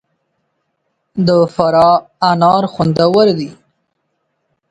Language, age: Pashto, 19-29